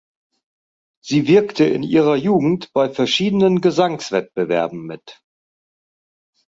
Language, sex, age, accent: German, male, 50-59, Deutschland Deutsch